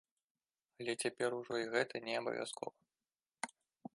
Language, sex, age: Belarusian, male, 19-29